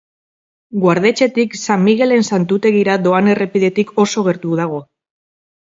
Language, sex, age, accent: Basque, female, 40-49, Mendebalekoa (Araba, Bizkaia, Gipuzkoako mendebaleko herri batzuk)